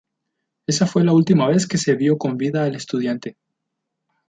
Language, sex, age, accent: Spanish, male, 19-29, México